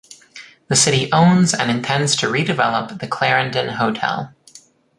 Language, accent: English, United States English